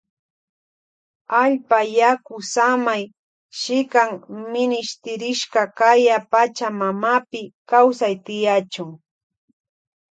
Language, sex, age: Loja Highland Quichua, female, 40-49